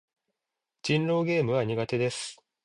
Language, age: Japanese, 30-39